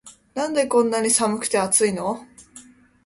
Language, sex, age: Japanese, female, under 19